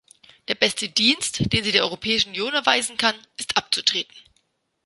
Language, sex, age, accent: German, female, 30-39, Deutschland Deutsch